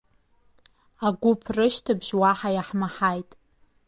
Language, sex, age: Abkhazian, female, under 19